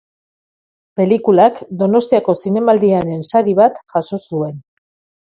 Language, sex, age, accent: Basque, female, 50-59, Mendebalekoa (Araba, Bizkaia, Gipuzkoako mendebaleko herri batzuk)